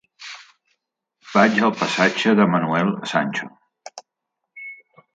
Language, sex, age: Catalan, male, 50-59